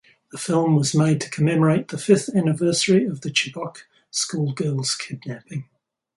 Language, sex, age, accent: English, male, 60-69, Australian English